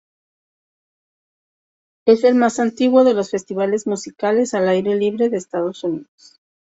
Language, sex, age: Spanish, female, 40-49